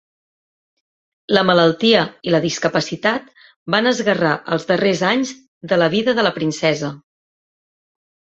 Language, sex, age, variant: Catalan, female, 40-49, Central